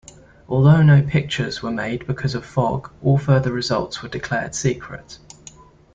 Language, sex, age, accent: English, male, 19-29, England English